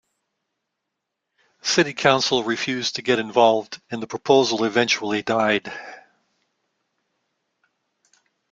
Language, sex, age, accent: English, male, 60-69, United States English